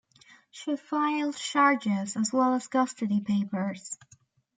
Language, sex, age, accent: English, female, 19-29, Irish English